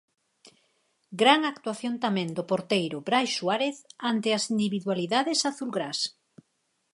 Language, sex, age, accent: Galician, female, 50-59, Normativo (estándar)